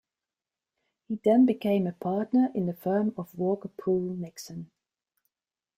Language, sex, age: English, female, 40-49